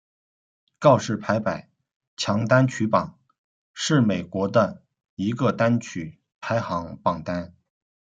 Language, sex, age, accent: Chinese, male, 30-39, 出生地：江苏省